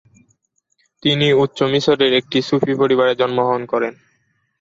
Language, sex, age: Bengali, male, 19-29